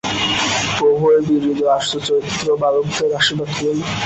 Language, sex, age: Bengali, male, under 19